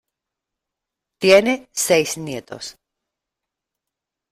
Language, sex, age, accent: Spanish, female, 50-59, España: Sur peninsular (Andalucia, Extremadura, Murcia)